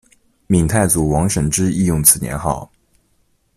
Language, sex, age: Chinese, male, under 19